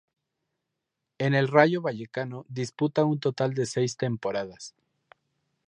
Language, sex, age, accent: Spanish, male, 19-29, México